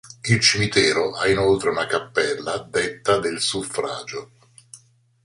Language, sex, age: Italian, male, 60-69